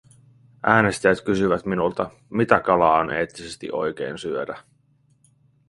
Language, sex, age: Finnish, male, 30-39